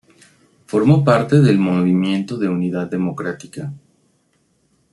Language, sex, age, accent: Spanish, male, 19-29, México